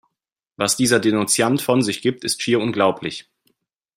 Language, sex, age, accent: German, male, 30-39, Deutschland Deutsch